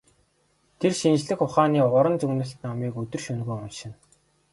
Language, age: Mongolian, 19-29